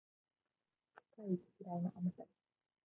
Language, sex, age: Japanese, female, 19-29